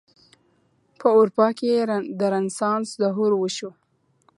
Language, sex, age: Pashto, female, 19-29